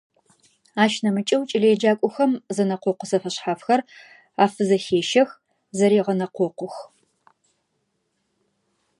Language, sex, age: Adyghe, female, 30-39